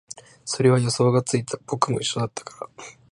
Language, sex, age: Japanese, male, 19-29